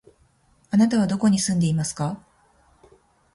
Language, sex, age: Japanese, female, 40-49